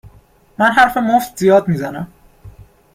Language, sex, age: Persian, male, under 19